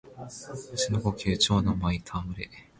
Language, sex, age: Japanese, male, 19-29